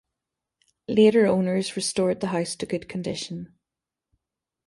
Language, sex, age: English, female, 50-59